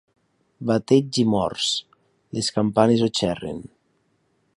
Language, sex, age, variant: Catalan, male, 19-29, Nord-Occidental